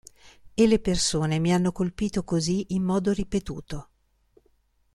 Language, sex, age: Italian, female, 50-59